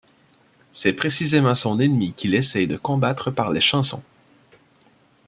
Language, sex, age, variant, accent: French, male, 30-39, Français d'Amérique du Nord, Français du Canada